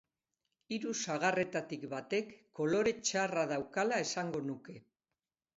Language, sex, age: Basque, female, 60-69